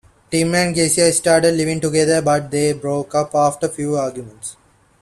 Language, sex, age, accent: English, male, 19-29, India and South Asia (India, Pakistan, Sri Lanka)